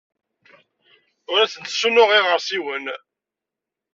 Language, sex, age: Kabyle, male, 40-49